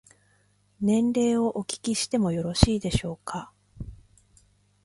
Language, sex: Japanese, female